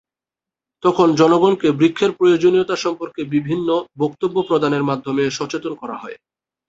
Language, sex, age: Bengali, male, 19-29